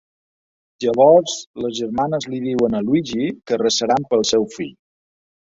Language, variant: Catalan, Balear